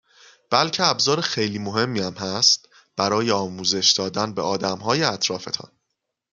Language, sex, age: Persian, male, 30-39